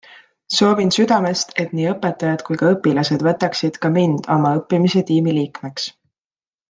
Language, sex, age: Estonian, female, 19-29